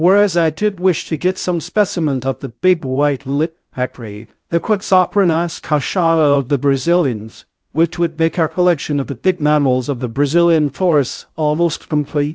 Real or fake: fake